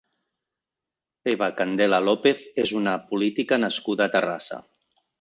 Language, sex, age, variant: Catalan, male, 50-59, Central